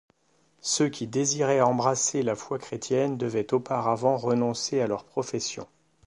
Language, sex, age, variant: French, male, 50-59, Français de métropole